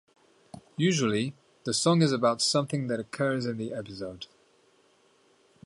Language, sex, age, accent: English, male, 40-49, England English